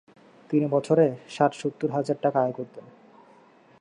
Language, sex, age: Bengali, male, 19-29